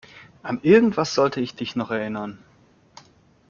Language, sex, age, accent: German, male, 30-39, Deutschland Deutsch